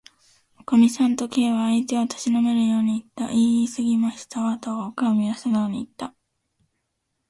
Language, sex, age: Japanese, female, 19-29